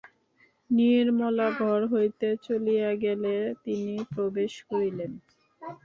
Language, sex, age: Bengali, male, 19-29